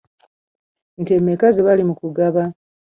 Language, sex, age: Ganda, female, 50-59